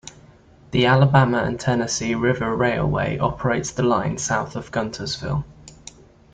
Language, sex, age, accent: English, male, 19-29, England English